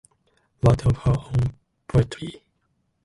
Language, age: English, 19-29